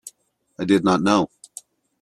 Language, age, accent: English, 40-49, United States English